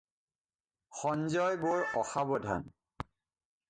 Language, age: Assamese, 40-49